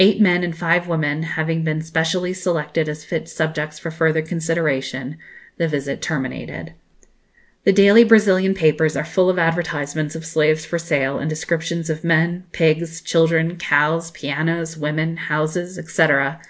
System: none